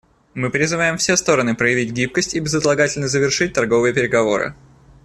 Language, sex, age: Russian, male, 19-29